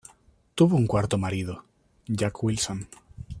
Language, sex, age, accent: Spanish, male, 19-29, España: Centro-Sur peninsular (Madrid, Toledo, Castilla-La Mancha)